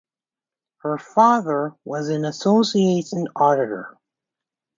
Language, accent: English, United States English